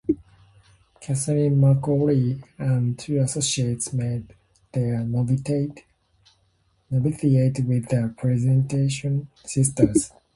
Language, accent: English, United States English